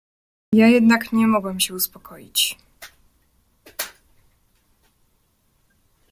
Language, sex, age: Polish, female, 19-29